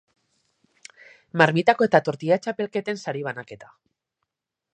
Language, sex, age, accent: Basque, male, 19-29, Erdialdekoa edo Nafarra (Gipuzkoa, Nafarroa)